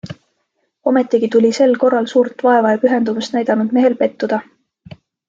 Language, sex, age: Estonian, female, 19-29